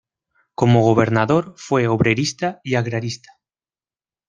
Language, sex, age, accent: Spanish, male, 19-29, España: Centro-Sur peninsular (Madrid, Toledo, Castilla-La Mancha)